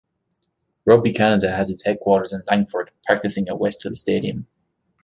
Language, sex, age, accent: English, male, 30-39, Irish English